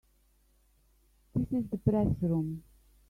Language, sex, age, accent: English, female, 50-59, Australian English